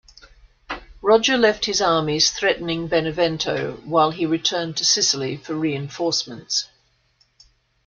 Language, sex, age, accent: English, female, 50-59, Australian English